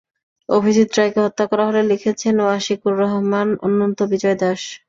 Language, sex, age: Bengali, female, 19-29